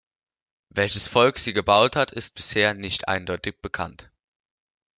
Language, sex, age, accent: German, male, under 19, Deutschland Deutsch